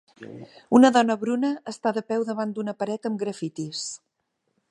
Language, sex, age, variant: Catalan, female, 50-59, Central